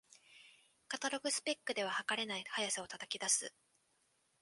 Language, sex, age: Japanese, female, 19-29